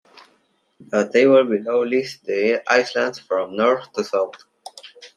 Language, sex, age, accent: English, male, under 19, United States English